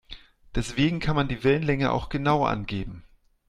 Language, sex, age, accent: German, male, 40-49, Deutschland Deutsch